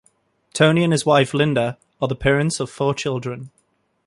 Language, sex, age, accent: English, male, 19-29, England English